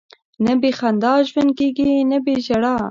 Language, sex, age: Pashto, female, under 19